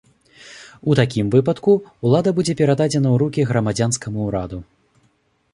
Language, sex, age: Belarusian, male, 19-29